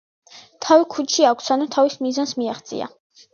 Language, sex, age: Georgian, female, under 19